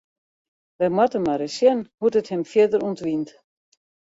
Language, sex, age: Western Frisian, female, 60-69